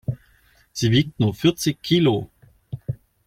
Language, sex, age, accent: German, male, 30-39, Deutschland Deutsch